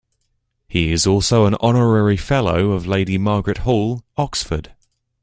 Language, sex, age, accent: English, male, under 19, England English